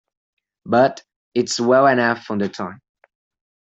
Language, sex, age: English, male, under 19